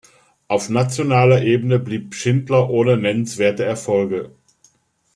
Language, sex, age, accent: German, male, 50-59, Deutschland Deutsch